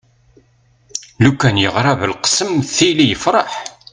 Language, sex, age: Kabyle, male, 40-49